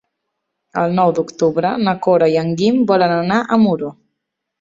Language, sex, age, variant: Catalan, female, 19-29, Central